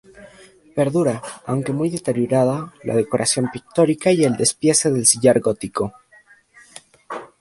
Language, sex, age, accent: Spanish, male, under 19, Andino-Pacífico: Colombia, Perú, Ecuador, oeste de Bolivia y Venezuela andina